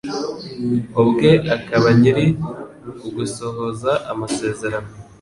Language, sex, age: Kinyarwanda, male, 19-29